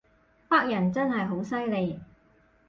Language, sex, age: Cantonese, female, 30-39